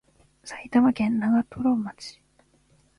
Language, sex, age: Japanese, female, 19-29